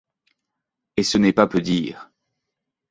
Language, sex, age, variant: French, male, 30-39, Français de métropole